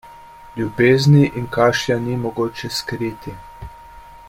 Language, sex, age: Slovenian, male, 30-39